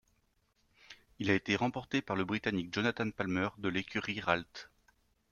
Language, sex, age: French, male, 30-39